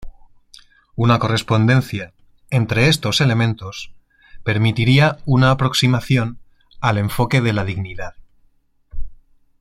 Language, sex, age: Spanish, male, 40-49